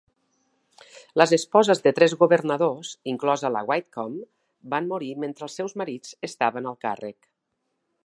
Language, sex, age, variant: Catalan, female, 50-59, Nord-Occidental